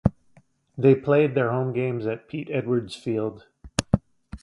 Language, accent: English, United States English